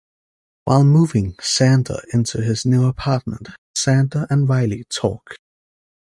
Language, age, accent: English, 19-29, United States English